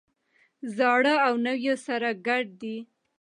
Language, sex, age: Pashto, female, 19-29